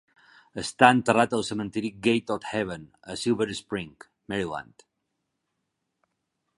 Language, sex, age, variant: Catalan, male, 40-49, Balear